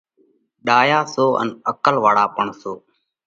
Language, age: Parkari Koli, 30-39